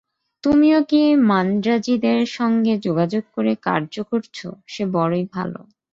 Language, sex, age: Bengali, female, 19-29